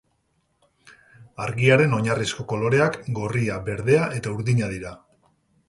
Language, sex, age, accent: Basque, male, 40-49, Mendebalekoa (Araba, Bizkaia, Gipuzkoako mendebaleko herri batzuk)